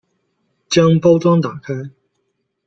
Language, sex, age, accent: Chinese, male, 19-29, 出生地：河北省